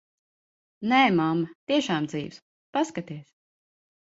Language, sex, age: Latvian, female, 30-39